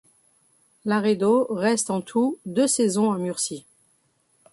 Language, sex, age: French, female, 50-59